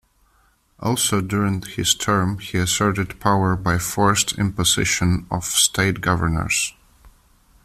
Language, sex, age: English, male, 30-39